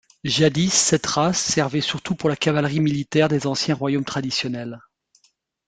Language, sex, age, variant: French, male, 50-59, Français de métropole